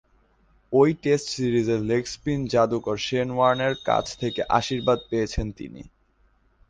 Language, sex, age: Bengali, male, under 19